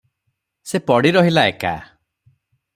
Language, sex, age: Odia, male, 30-39